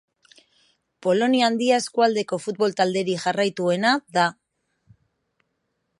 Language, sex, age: Basque, female, 40-49